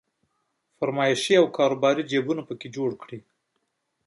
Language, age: Pashto, 40-49